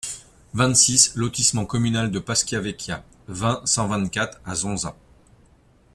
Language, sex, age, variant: French, male, 40-49, Français de métropole